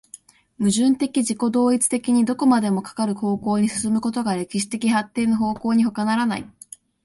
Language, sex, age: Japanese, female, under 19